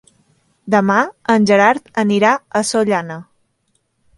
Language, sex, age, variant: Catalan, female, 19-29, Central